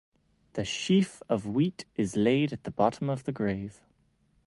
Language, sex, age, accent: English, male, 19-29, United States English